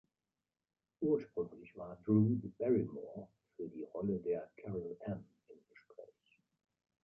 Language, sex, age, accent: German, male, 70-79, Deutschland Deutsch